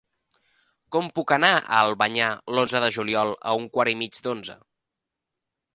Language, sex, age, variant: Catalan, male, 19-29, Central